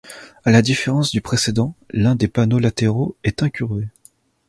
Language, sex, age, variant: French, male, 19-29, Français de métropole